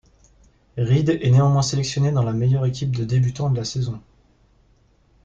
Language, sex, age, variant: French, male, 19-29, Français de métropole